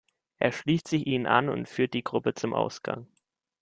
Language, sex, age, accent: German, male, 19-29, Deutschland Deutsch